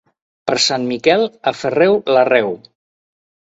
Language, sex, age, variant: Catalan, male, 60-69, Central